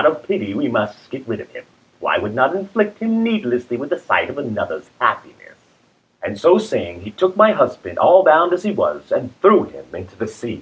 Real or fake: real